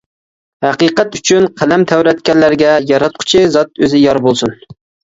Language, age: Uyghur, 19-29